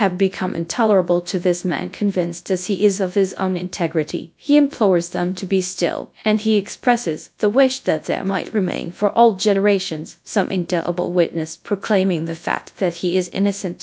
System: TTS, GradTTS